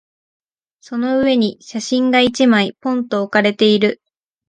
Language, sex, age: Japanese, female, 19-29